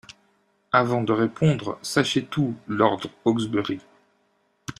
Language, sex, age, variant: French, male, 50-59, Français de métropole